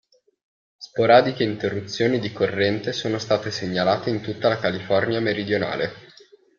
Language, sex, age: Italian, male, 19-29